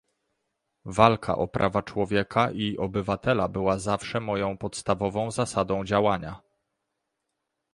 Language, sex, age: Polish, male, 30-39